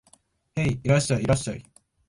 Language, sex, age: Japanese, male, 19-29